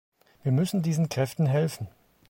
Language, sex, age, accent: German, male, 40-49, Deutschland Deutsch